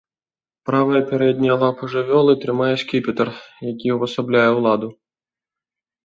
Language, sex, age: Belarusian, male, 30-39